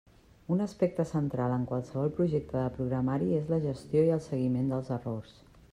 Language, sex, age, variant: Catalan, female, 50-59, Central